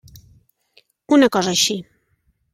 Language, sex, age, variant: Catalan, female, 30-39, Central